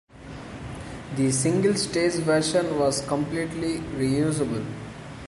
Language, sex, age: English, male, 19-29